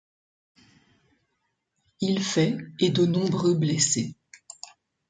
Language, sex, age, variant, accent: French, female, 40-49, Français d'Europe, Français de Belgique